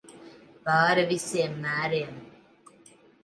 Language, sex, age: Latvian, female, 30-39